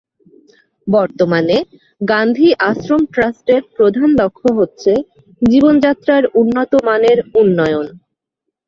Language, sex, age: Bengali, female, 30-39